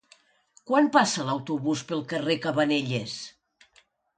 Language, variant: Catalan, Nord-Occidental